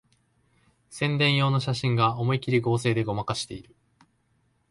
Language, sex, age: Japanese, male, 19-29